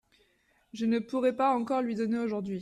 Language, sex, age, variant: French, female, 19-29, Français de métropole